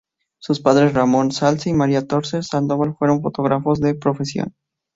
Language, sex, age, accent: Spanish, male, 19-29, México